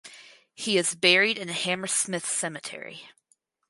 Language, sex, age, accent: English, female, 19-29, United States English